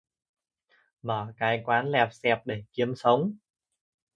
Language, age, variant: Vietnamese, 19-29, Hà Nội